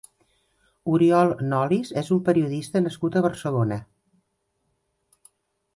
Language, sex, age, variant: Catalan, female, 50-59, Central